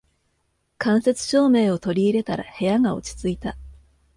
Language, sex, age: Japanese, female, 40-49